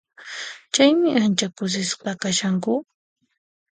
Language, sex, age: Puno Quechua, female, 19-29